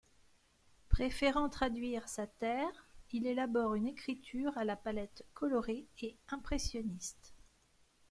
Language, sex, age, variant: French, female, 40-49, Français de métropole